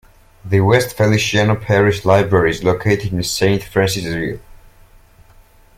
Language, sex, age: English, male, under 19